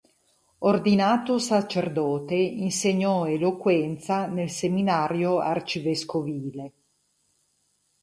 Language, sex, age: Italian, female, 40-49